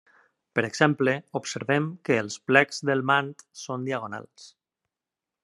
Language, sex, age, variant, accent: Catalan, male, 30-39, Valencià meridional, valencià